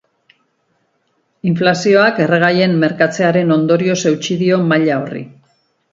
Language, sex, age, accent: Basque, female, 50-59, Mendebalekoa (Araba, Bizkaia, Gipuzkoako mendebaleko herri batzuk)